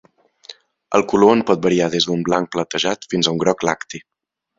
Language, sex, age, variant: Catalan, male, 19-29, Central